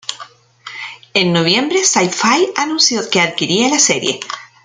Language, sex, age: Spanish, female, 50-59